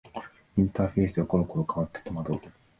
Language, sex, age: Japanese, male, 19-29